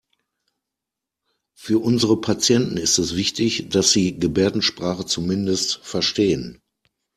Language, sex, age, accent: German, male, 40-49, Deutschland Deutsch